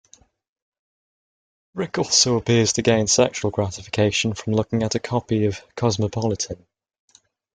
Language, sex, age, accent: English, male, under 19, England English